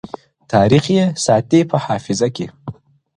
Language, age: Pashto, under 19